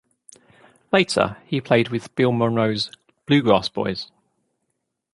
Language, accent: English, England English